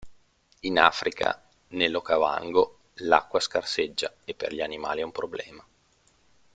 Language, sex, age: Italian, male, 30-39